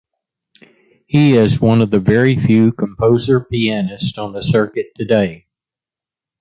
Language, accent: English, United States English